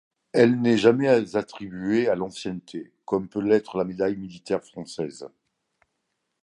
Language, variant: French, Français de métropole